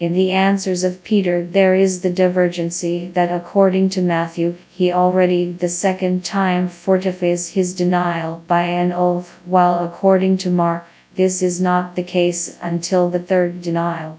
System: TTS, FastPitch